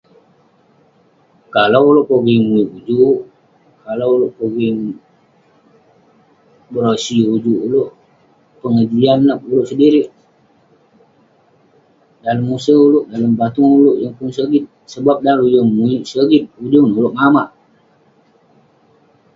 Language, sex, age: Western Penan, male, 19-29